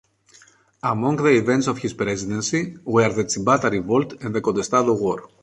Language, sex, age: English, male, 40-49